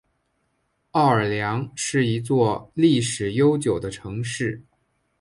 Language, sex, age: Chinese, male, 19-29